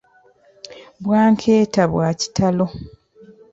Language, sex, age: Ganda, female, 30-39